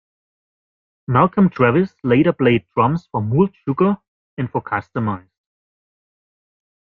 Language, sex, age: English, male, 40-49